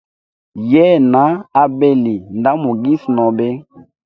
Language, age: Hemba, 19-29